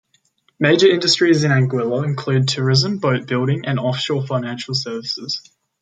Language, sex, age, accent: English, male, under 19, Australian English